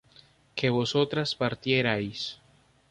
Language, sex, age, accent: Spanish, male, 30-39, Caribe: Cuba, Venezuela, Puerto Rico, República Dominicana, Panamá, Colombia caribeña, México caribeño, Costa del golfo de México